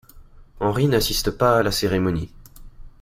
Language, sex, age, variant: French, male, under 19, Français de métropole